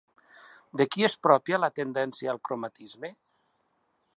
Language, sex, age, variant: Catalan, male, 60-69, Central